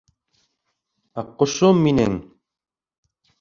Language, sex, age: Bashkir, male, 30-39